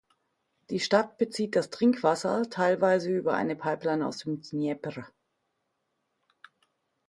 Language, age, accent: German, 40-49, Deutschland Deutsch